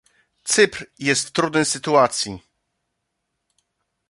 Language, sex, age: Polish, male, 40-49